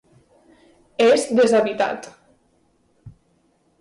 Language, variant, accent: Catalan, Valencià meridional, valencià